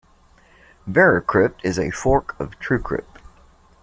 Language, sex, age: English, male, 50-59